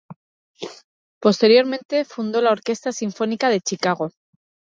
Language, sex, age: Spanish, female, 40-49